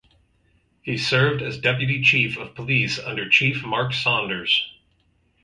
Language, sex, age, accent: English, male, 40-49, United States English